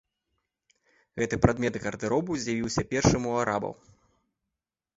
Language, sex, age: Belarusian, male, 30-39